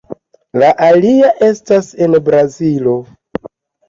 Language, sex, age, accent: Esperanto, male, 30-39, Internacia